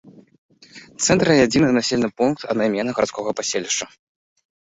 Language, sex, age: Belarusian, male, under 19